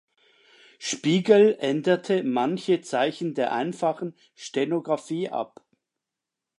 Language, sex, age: German, male, 50-59